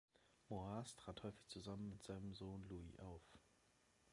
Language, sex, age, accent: German, male, 19-29, Deutschland Deutsch